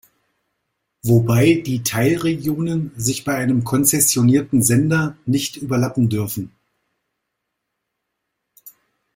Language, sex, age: German, male, 40-49